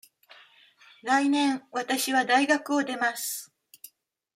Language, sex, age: Japanese, female, 50-59